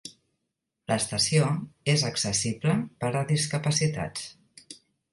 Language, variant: Catalan, Central